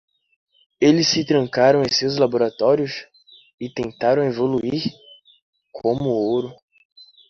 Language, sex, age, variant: Portuguese, male, under 19, Portuguese (Brasil)